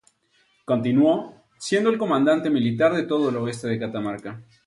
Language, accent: Spanish, México